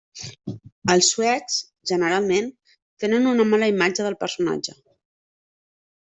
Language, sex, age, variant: Catalan, female, 30-39, Central